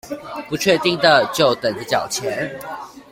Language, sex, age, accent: Chinese, female, 19-29, 出生地：宜蘭縣